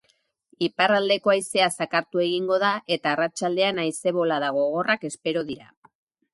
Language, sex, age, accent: Basque, female, 50-59, Erdialdekoa edo Nafarra (Gipuzkoa, Nafarroa)